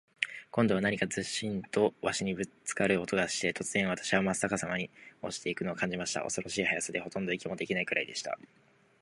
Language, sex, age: Japanese, male, 19-29